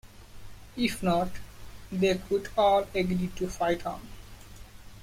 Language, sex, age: English, male, 19-29